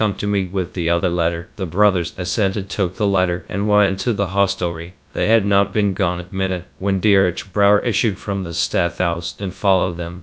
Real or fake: fake